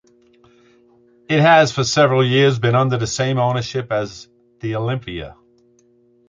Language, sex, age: English, male, 60-69